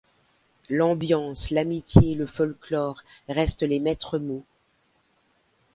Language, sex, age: French, female, 50-59